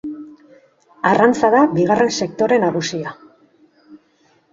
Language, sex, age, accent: Basque, female, 40-49, Mendebalekoa (Araba, Bizkaia, Gipuzkoako mendebaleko herri batzuk)